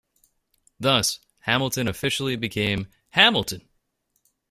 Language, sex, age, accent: English, male, 19-29, United States English